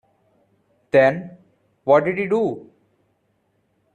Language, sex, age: English, male, under 19